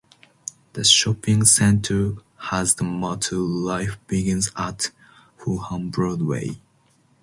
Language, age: English, 19-29